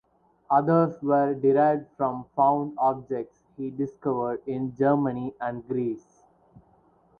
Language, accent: English, India and South Asia (India, Pakistan, Sri Lanka)